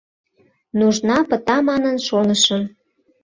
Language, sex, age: Mari, female, 19-29